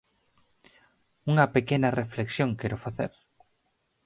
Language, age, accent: Galician, 19-29, Normativo (estándar)